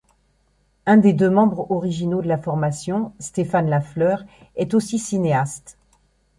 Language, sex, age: French, female, 50-59